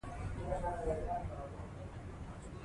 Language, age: Pashto, 19-29